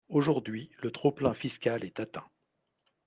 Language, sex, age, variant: French, male, 40-49, Français de métropole